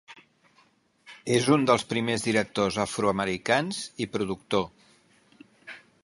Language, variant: Catalan, Central